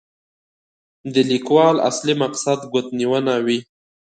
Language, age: Pashto, 19-29